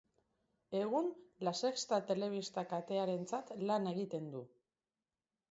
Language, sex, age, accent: Basque, female, 30-39, Erdialdekoa edo Nafarra (Gipuzkoa, Nafarroa)